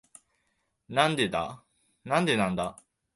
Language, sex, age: Japanese, male, under 19